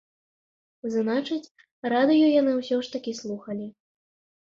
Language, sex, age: Belarusian, female, 19-29